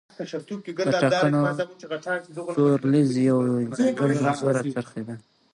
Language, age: Pashto, 19-29